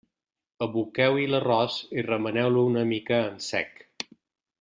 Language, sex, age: Catalan, male, 60-69